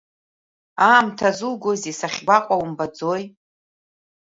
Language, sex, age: Abkhazian, female, 30-39